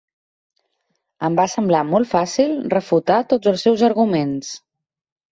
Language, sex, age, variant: Catalan, female, 40-49, Central